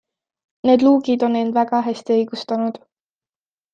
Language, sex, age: Estonian, female, 19-29